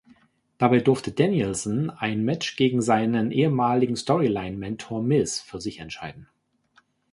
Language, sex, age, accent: German, male, 30-39, Deutschland Deutsch